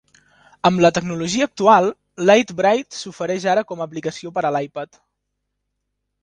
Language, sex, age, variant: Catalan, male, 19-29, Central